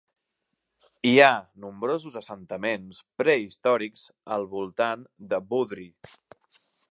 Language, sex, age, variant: Catalan, male, 19-29, Central